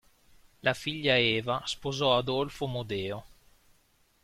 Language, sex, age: Italian, male, 30-39